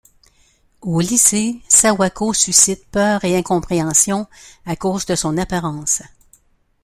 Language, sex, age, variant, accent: French, female, 70-79, Français d'Amérique du Nord, Français du Canada